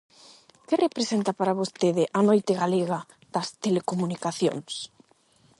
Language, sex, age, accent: Galician, female, 19-29, Atlántico (seseo e gheada); Normativo (estándar); Neofalante